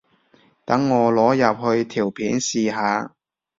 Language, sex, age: Cantonese, male, 30-39